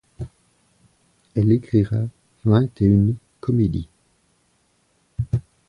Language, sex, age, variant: French, male, 50-59, Français de métropole